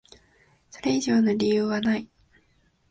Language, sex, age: Japanese, female, 19-29